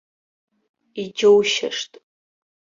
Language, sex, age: Abkhazian, female, under 19